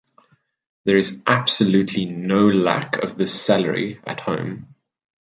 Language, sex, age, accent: English, male, 19-29, Southern African (South Africa, Zimbabwe, Namibia)